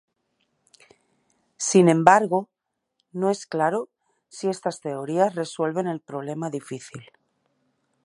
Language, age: Spanish, 30-39